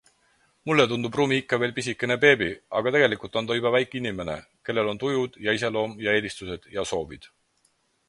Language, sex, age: Estonian, male, 30-39